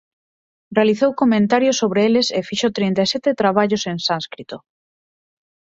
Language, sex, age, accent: Galician, female, 19-29, Normativo (estándar)